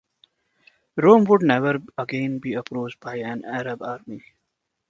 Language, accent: English, India and South Asia (India, Pakistan, Sri Lanka)